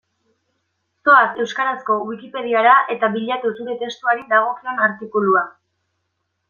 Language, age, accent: Basque, 19-29, Mendebalekoa (Araba, Bizkaia, Gipuzkoako mendebaleko herri batzuk)